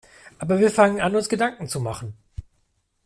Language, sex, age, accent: German, male, 40-49, Deutschland Deutsch